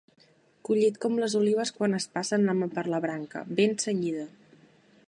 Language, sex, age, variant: Catalan, female, 19-29, Central